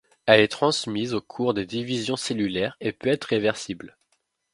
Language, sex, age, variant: French, male, 19-29, Français de métropole